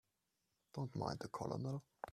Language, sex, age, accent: English, male, 19-29, England English